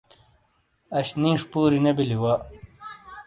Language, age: Shina, 30-39